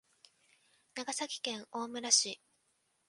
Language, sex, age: Japanese, female, 19-29